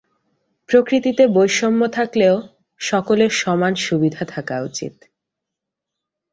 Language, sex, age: Bengali, female, 19-29